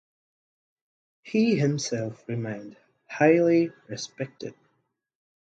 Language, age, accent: English, 19-29, India and South Asia (India, Pakistan, Sri Lanka)